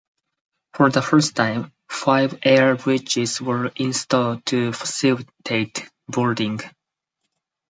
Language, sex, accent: English, male, United States English